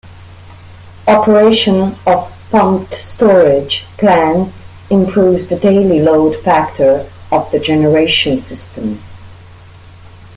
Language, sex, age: English, female, 30-39